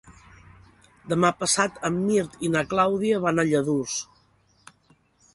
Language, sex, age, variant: Catalan, female, 50-59, Central